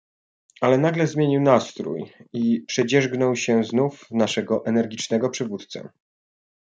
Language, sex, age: Polish, male, 30-39